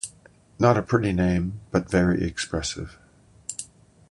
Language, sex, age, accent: English, male, 60-69, United States English